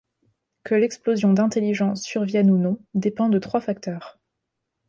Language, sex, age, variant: French, female, 19-29, Français de métropole